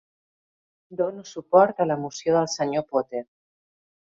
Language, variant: Catalan, Central